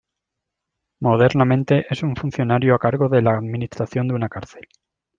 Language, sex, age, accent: Spanish, male, 30-39, España: Sur peninsular (Andalucia, Extremadura, Murcia)